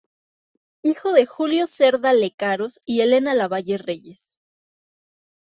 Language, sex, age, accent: Spanish, female, 19-29, México